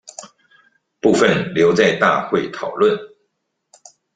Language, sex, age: Chinese, male, 40-49